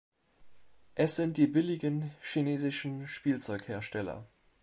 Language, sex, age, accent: German, male, 40-49, Deutschland Deutsch